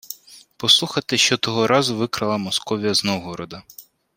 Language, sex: Ukrainian, male